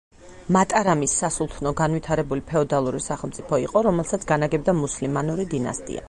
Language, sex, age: Georgian, female, 40-49